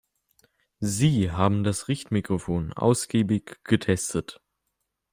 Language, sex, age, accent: German, male, under 19, Deutschland Deutsch